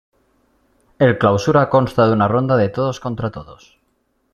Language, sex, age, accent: Spanish, male, 30-39, España: Norte peninsular (Asturias, Castilla y León, Cantabria, País Vasco, Navarra, Aragón, La Rioja, Guadalajara, Cuenca)